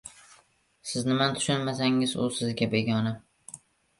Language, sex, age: Uzbek, male, under 19